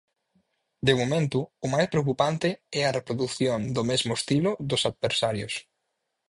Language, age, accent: Galician, 19-29, Oriental (común en zona oriental)